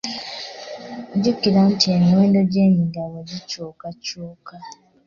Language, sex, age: Ganda, female, 19-29